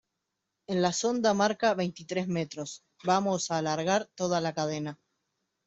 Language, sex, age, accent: Spanish, female, 40-49, Rioplatense: Argentina, Uruguay, este de Bolivia, Paraguay